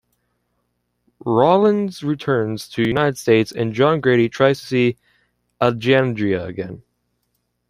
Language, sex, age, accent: English, male, under 19, United States English